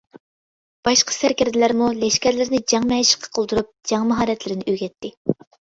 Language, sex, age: Uyghur, female, under 19